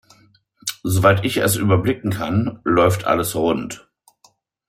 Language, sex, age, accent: German, male, 50-59, Deutschland Deutsch